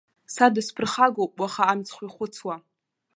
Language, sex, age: Abkhazian, female, 19-29